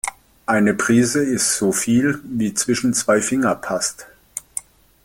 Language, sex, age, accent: German, male, 50-59, Deutschland Deutsch